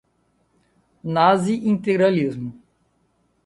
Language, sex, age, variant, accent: Portuguese, male, 30-39, Portuguese (Brasil), Gaucho